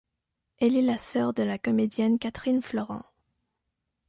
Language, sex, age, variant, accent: French, female, 19-29, Français d'Europe, Français de Suisse